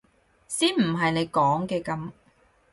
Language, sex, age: Cantonese, female, 19-29